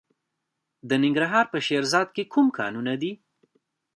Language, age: Pashto, 19-29